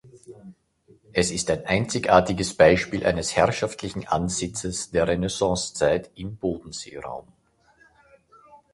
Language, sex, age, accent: German, male, 50-59, Österreichisches Deutsch